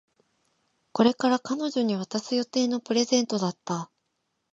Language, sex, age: Japanese, female, 40-49